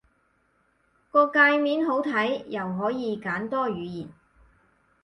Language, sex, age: Cantonese, female, 30-39